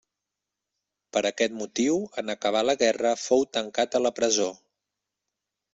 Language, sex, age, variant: Catalan, male, 30-39, Central